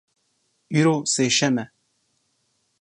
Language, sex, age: Kurdish, male, 30-39